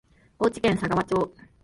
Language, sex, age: Japanese, female, 19-29